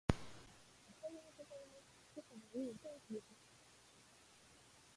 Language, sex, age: Japanese, female, 30-39